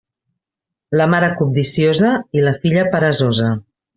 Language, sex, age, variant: Catalan, female, 40-49, Central